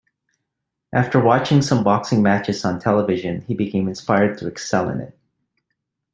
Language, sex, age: English, male, 40-49